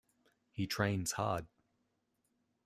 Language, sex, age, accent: English, male, 30-39, Australian English